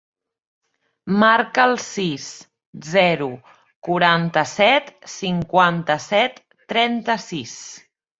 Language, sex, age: Catalan, female, 19-29